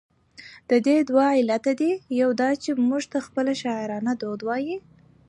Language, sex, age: Pashto, female, 19-29